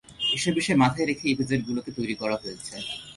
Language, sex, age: Bengali, male, 30-39